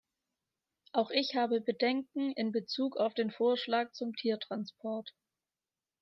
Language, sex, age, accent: German, female, 19-29, Deutschland Deutsch